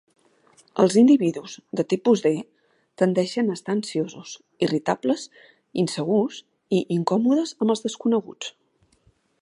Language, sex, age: Catalan, female, 40-49